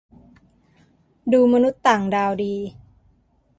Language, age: Thai, 19-29